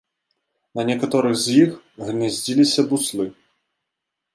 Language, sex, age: Belarusian, male, 19-29